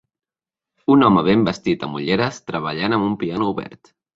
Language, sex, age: Catalan, male, under 19